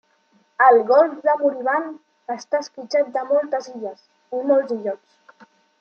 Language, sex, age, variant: Catalan, male, under 19, Central